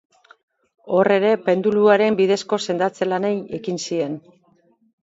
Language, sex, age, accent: Basque, female, 50-59, Mendebalekoa (Araba, Bizkaia, Gipuzkoako mendebaleko herri batzuk)